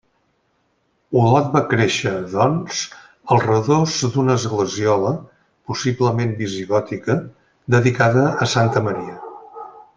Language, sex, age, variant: Catalan, male, 60-69, Central